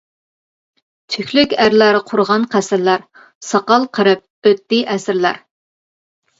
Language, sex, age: Uyghur, female, 40-49